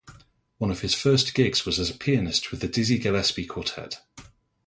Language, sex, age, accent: English, male, 30-39, England English